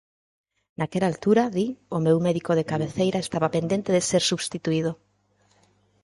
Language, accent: Galician, Normativo (estándar)